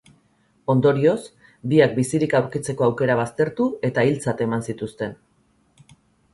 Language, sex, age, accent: Basque, female, 40-49, Erdialdekoa edo Nafarra (Gipuzkoa, Nafarroa)